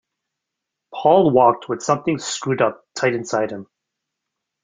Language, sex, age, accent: English, male, 30-39, Canadian English